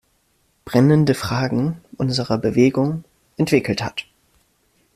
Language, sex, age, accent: German, male, 19-29, Deutschland Deutsch